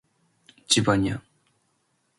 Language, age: Japanese, 19-29